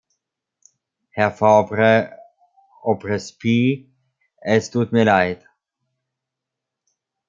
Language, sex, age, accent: German, male, 30-39, Österreichisches Deutsch